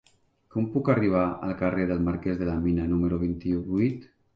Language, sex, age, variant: Catalan, male, 40-49, Central